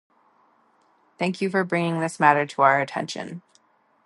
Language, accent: English, Canadian English